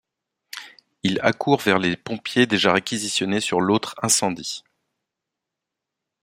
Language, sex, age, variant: French, male, 40-49, Français de métropole